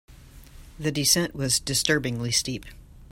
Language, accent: English, United States English